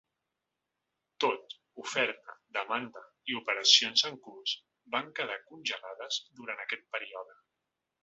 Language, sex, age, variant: Catalan, male, 40-49, Central